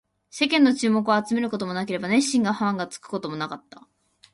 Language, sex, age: Japanese, female, 19-29